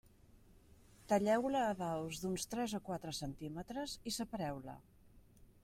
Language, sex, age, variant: Catalan, female, 50-59, Central